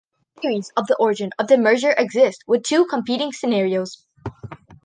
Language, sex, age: English, female, under 19